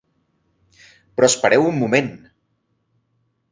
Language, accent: Catalan, central; septentrional